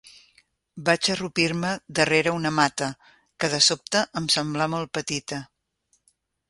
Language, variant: Catalan, Central